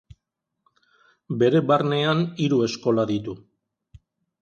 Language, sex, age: Basque, male, 50-59